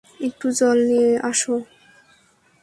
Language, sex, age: Bengali, female, 19-29